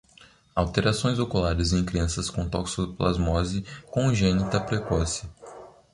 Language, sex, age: Portuguese, male, 19-29